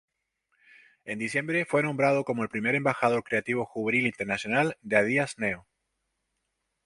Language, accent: Spanish, España: Islas Canarias